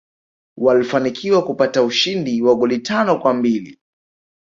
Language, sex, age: Swahili, male, 19-29